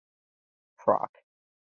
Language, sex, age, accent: English, male, under 19, United States English